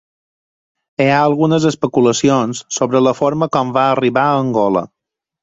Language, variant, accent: Catalan, Balear, mallorquí